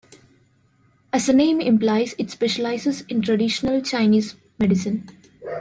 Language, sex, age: English, female, 19-29